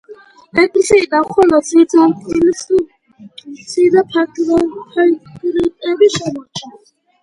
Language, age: Georgian, 30-39